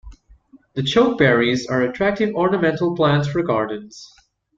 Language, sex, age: English, male, 19-29